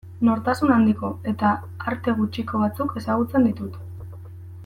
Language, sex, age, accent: Basque, female, 19-29, Erdialdekoa edo Nafarra (Gipuzkoa, Nafarroa)